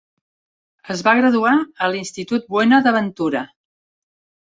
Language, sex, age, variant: Catalan, female, 70-79, Central